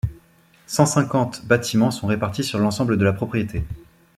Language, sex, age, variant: French, male, 30-39, Français de métropole